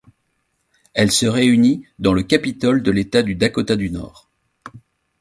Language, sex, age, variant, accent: French, male, 40-49, Français d'Europe, Français de Belgique